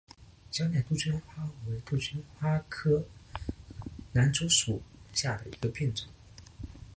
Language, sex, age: Chinese, male, under 19